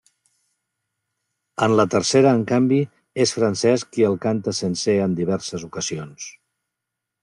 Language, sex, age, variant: Catalan, male, 50-59, Central